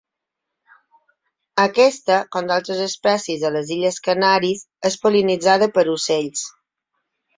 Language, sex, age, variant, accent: Catalan, female, 40-49, Balear, mallorquí; Palma